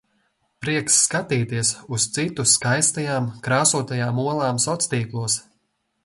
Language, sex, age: Latvian, male, 30-39